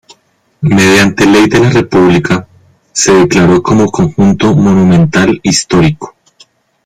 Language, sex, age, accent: Spanish, male, 19-29, Andino-Pacífico: Colombia, Perú, Ecuador, oeste de Bolivia y Venezuela andina